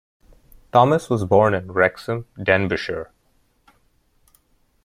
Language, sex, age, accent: English, male, 19-29, India and South Asia (India, Pakistan, Sri Lanka)